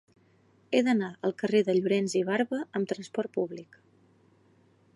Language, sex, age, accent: Catalan, female, 19-29, central; nord-occidental